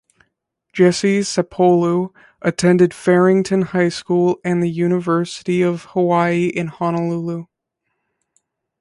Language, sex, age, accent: English, male, 19-29, Canadian English